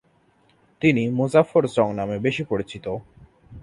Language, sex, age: Bengali, male, 19-29